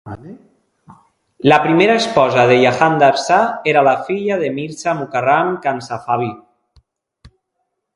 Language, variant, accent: Catalan, Alacantí, valencià